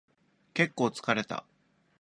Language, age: Japanese, 19-29